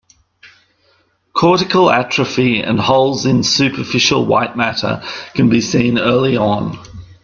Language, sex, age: English, male, 40-49